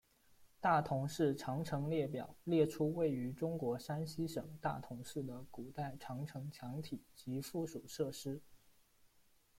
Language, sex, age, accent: Chinese, male, 19-29, 出生地：四川省